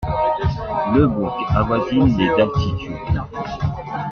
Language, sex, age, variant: French, male, 40-49, Français de métropole